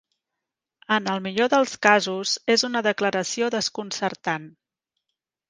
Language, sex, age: Catalan, female, 30-39